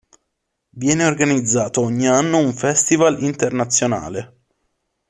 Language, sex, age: Italian, male, 19-29